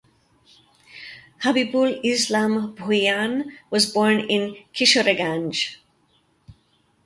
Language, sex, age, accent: English, female, 50-59, Canadian English